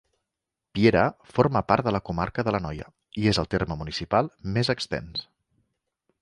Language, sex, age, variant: Catalan, male, 40-49, Central